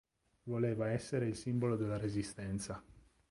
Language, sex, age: Italian, male, 30-39